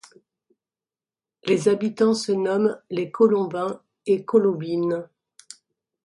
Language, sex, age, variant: French, female, 50-59, Français de métropole